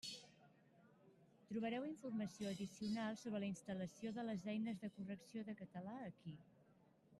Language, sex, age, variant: Catalan, female, under 19, Central